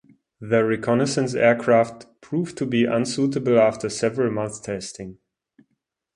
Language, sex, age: English, male, 30-39